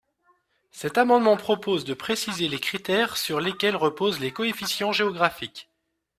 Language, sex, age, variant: French, male, 40-49, Français de métropole